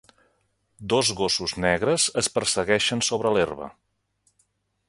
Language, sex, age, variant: Catalan, male, 50-59, Central